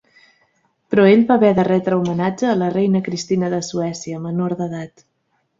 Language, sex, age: Catalan, female, 30-39